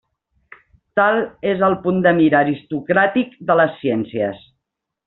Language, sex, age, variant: Catalan, female, 50-59, Central